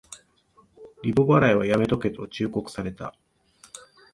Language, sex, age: Japanese, male, 40-49